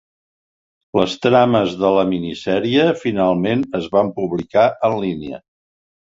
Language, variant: Catalan, Central